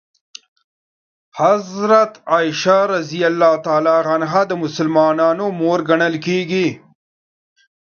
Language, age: Pashto, 30-39